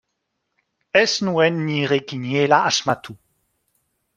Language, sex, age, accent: Basque, male, 40-49, Nafar-lapurtarra edo Zuberotarra (Lapurdi, Nafarroa Beherea, Zuberoa)